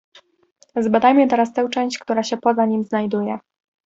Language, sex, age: Polish, female, 19-29